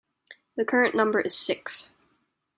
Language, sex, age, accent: English, female, 19-29, Canadian English